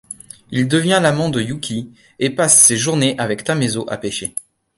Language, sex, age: French, male, 19-29